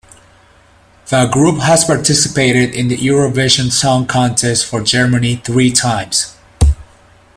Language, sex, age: English, male, 40-49